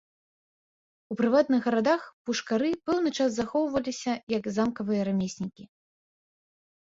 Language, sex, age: Belarusian, female, 19-29